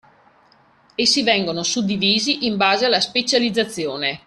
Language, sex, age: Italian, female, 50-59